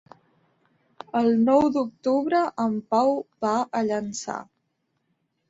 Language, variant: Catalan, Septentrional